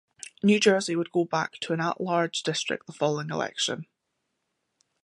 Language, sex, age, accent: English, female, 19-29, Scottish English